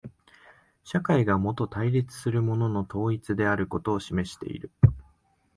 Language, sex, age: Japanese, male, 19-29